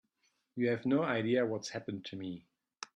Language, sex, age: English, male, 40-49